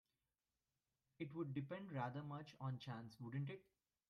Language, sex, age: English, male, 19-29